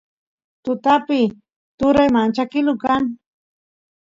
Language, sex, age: Santiago del Estero Quichua, female, 50-59